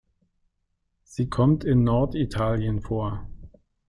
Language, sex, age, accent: German, male, 50-59, Deutschland Deutsch